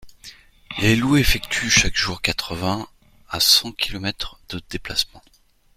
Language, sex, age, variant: French, male, 40-49, Français de métropole